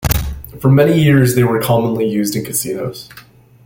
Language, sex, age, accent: English, male, 19-29, United States English